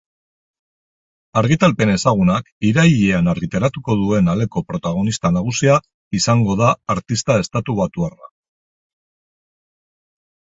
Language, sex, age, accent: Basque, male, 50-59, Mendebalekoa (Araba, Bizkaia, Gipuzkoako mendebaleko herri batzuk)